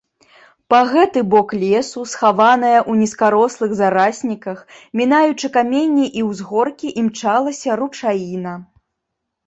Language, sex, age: Belarusian, female, 30-39